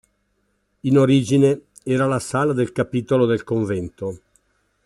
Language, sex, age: Italian, male, 60-69